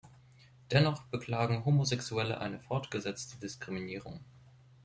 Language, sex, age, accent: German, male, 19-29, Deutschland Deutsch